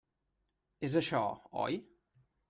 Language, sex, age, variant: Catalan, male, 19-29, Central